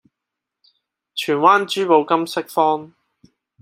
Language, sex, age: Cantonese, male, 19-29